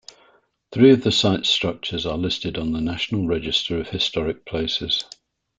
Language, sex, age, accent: English, male, 60-69, England English